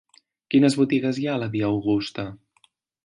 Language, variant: Catalan, Central